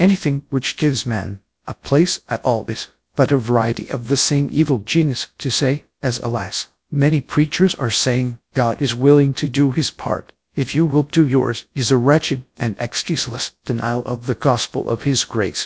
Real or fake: fake